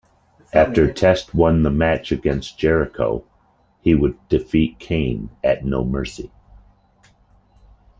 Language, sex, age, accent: English, male, 50-59, United States English